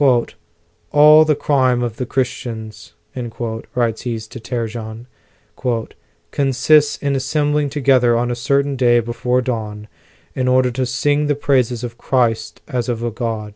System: none